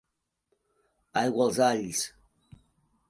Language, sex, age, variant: Catalan, male, 50-59, Central